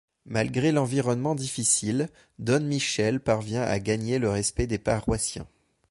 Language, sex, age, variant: French, male, 30-39, Français de métropole